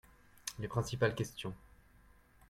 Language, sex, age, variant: French, male, 30-39, Français de métropole